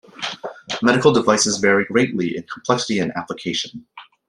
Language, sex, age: English, male, 19-29